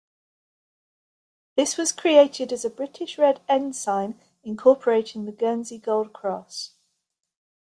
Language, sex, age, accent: English, female, 50-59, England English